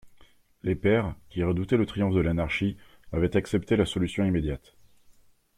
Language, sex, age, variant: French, male, 30-39, Français de métropole